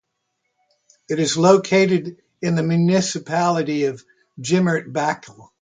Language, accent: English, United States English